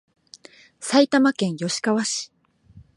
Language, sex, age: Japanese, female, 19-29